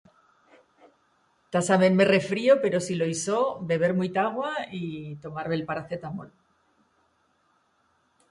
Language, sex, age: Aragonese, female, 50-59